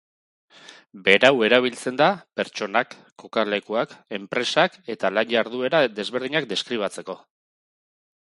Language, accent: Basque, Erdialdekoa edo Nafarra (Gipuzkoa, Nafarroa)